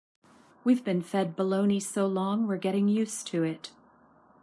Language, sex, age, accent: English, female, 60-69, United States English